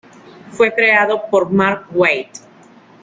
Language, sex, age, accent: Spanish, female, 30-39, México